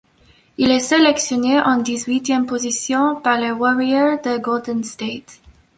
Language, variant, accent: French, Français d'Amérique du Nord, Français du Canada